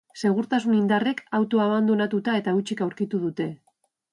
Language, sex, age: Basque, female, 40-49